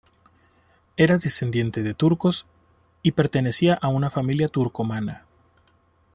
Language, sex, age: Spanish, male, 30-39